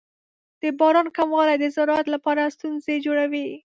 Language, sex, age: Pashto, female, 19-29